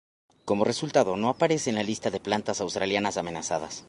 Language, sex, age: Spanish, male, 30-39